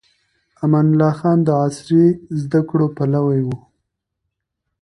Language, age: Pashto, 19-29